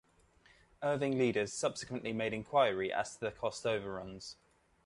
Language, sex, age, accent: English, male, 30-39, England English